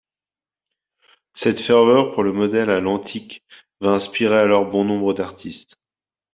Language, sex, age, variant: French, male, 30-39, Français de métropole